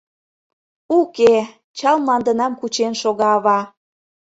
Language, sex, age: Mari, female, 19-29